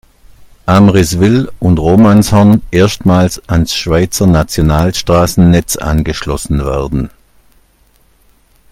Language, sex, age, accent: German, male, 60-69, Deutschland Deutsch